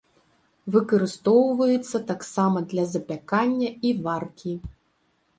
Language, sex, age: Belarusian, female, 40-49